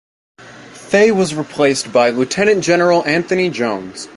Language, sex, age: English, male, 19-29